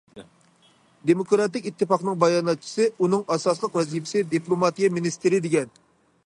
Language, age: Uyghur, 30-39